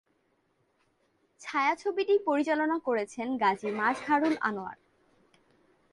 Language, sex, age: Bengali, female, 19-29